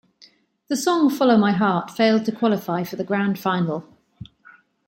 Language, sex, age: English, female, 50-59